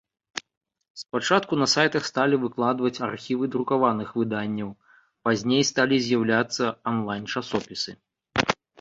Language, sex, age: Belarusian, male, 30-39